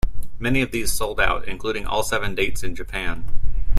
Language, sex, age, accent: English, male, 19-29, United States English